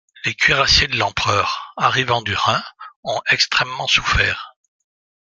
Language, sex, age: French, male, 60-69